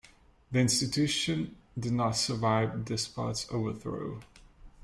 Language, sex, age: English, male, 19-29